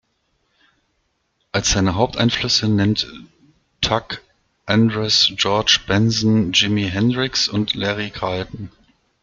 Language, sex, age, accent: German, male, 40-49, Deutschland Deutsch